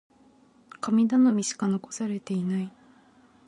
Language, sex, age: Japanese, female, 19-29